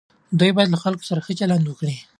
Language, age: Pashto, 19-29